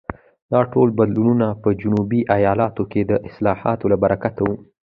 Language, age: Pashto, under 19